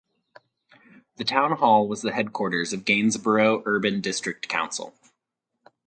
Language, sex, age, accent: English, male, 30-39, United States English